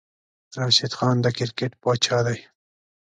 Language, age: Pashto, 19-29